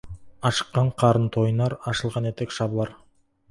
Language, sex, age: Kazakh, male, 19-29